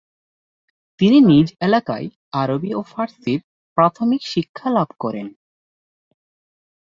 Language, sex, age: Bengali, male, 19-29